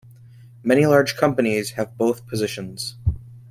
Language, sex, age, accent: English, male, under 19, United States English